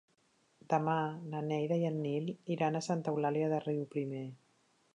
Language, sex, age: Catalan, female, 40-49